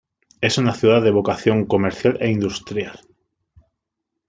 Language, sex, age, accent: Spanish, male, 30-39, España: Sur peninsular (Andalucia, Extremadura, Murcia)